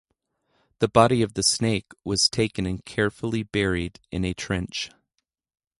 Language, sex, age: English, male, 30-39